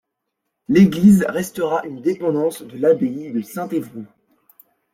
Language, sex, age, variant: French, male, 19-29, Français de métropole